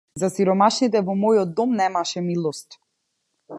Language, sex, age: Macedonian, female, 19-29